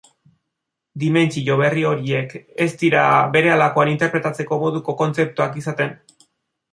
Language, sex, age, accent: Basque, male, 30-39, Erdialdekoa edo Nafarra (Gipuzkoa, Nafarroa)